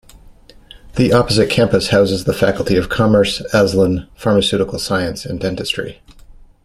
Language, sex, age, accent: English, male, 40-49, United States English